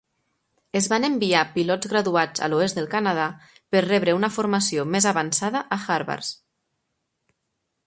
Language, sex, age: Catalan, female, 30-39